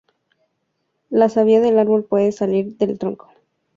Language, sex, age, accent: Spanish, female, 19-29, México